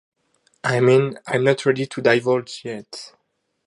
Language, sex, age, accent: English, male, 19-29, French